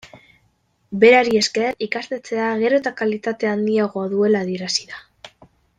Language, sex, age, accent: Basque, female, 19-29, Mendebalekoa (Araba, Bizkaia, Gipuzkoako mendebaleko herri batzuk)